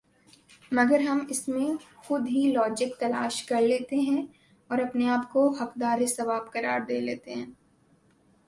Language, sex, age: Urdu, female, 19-29